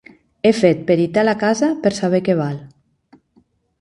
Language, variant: Catalan, Nord-Occidental